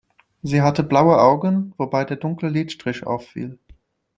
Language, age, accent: German, 19-29, Deutschland Deutsch